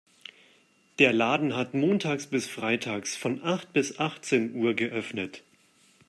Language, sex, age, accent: German, male, 30-39, Deutschland Deutsch